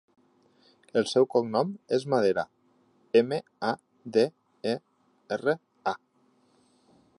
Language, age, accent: Catalan, 30-39, Ebrenc